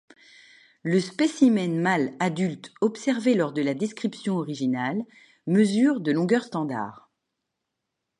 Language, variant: French, Français de métropole